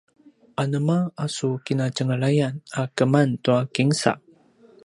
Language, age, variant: Paiwan, 30-39, pinayuanan a kinaikacedasan (東排灣語)